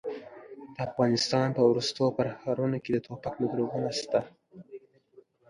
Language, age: Pashto, under 19